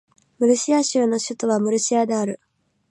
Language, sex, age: Japanese, female, 19-29